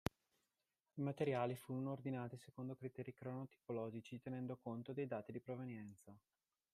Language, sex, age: Italian, male, 30-39